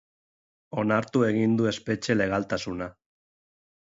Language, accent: Basque, Erdialdekoa edo Nafarra (Gipuzkoa, Nafarroa)